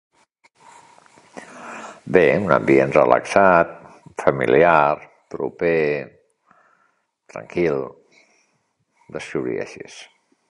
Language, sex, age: Catalan, male, 50-59